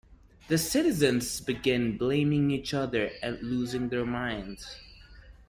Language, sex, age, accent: English, male, 19-29, United States English